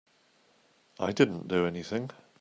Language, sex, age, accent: English, male, 50-59, England English